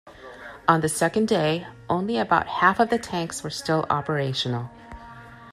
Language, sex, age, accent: English, female, 40-49, United States English